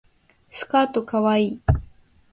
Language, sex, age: Japanese, female, under 19